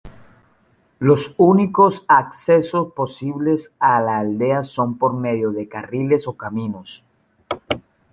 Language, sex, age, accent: Spanish, male, 30-39, Caribe: Cuba, Venezuela, Puerto Rico, República Dominicana, Panamá, Colombia caribeña, México caribeño, Costa del golfo de México